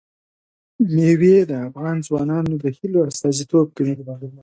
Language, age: Pashto, 30-39